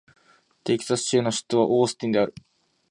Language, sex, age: Japanese, male, 19-29